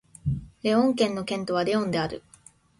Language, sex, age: Japanese, female, 19-29